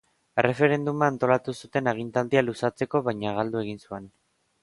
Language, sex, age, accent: Basque, male, 19-29, Erdialdekoa edo Nafarra (Gipuzkoa, Nafarroa)